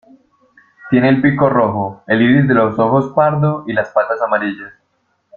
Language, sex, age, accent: Spanish, male, 19-29, Andino-Pacífico: Colombia, Perú, Ecuador, oeste de Bolivia y Venezuela andina